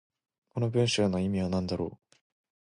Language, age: Japanese, 19-29